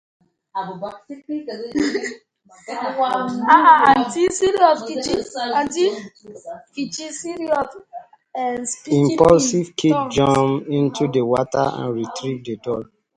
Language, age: English, 19-29